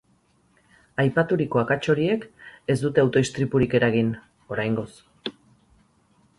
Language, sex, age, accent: Basque, female, 40-49, Erdialdekoa edo Nafarra (Gipuzkoa, Nafarroa)